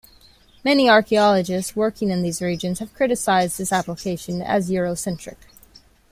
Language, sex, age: English, female, 19-29